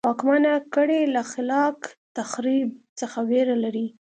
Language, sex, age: Pashto, female, 19-29